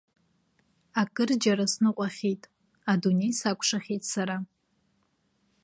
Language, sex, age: Abkhazian, female, 19-29